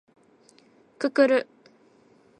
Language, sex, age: Japanese, female, 19-29